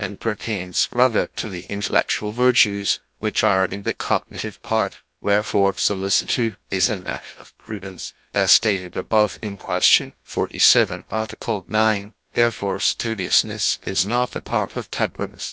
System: TTS, GlowTTS